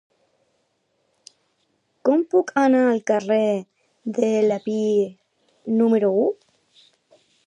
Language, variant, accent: Catalan, Central, central